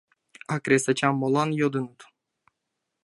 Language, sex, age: Mari, male, 19-29